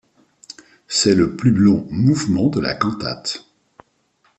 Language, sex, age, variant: French, male, 50-59, Français de métropole